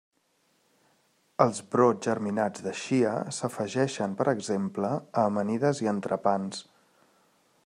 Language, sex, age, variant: Catalan, male, 30-39, Central